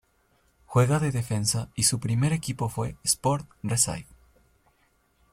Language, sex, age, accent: Spanish, male, 19-29, Andino-Pacífico: Colombia, Perú, Ecuador, oeste de Bolivia y Venezuela andina